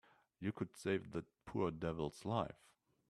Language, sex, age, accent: English, male, 30-39, England English